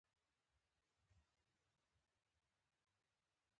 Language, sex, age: Pashto, female, 30-39